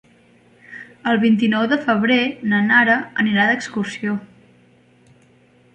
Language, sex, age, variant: Catalan, female, 19-29, Central